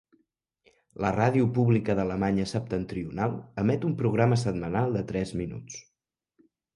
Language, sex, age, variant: Catalan, male, 19-29, Central